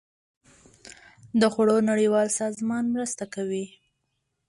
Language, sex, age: Pashto, female, under 19